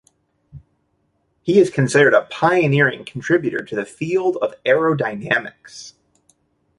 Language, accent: English, United States English